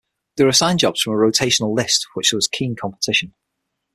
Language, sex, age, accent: English, male, 40-49, England English